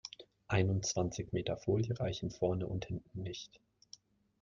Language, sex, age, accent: German, male, 19-29, Deutschland Deutsch